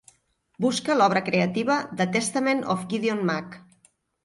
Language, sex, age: Catalan, female, 40-49